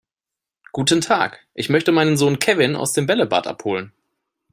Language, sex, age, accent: German, male, 30-39, Deutschland Deutsch